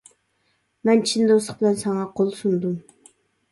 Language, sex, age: Uyghur, female, 30-39